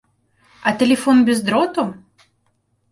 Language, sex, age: Belarusian, female, 30-39